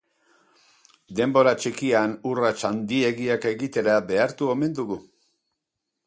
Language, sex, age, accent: Basque, male, 70-79, Erdialdekoa edo Nafarra (Gipuzkoa, Nafarroa)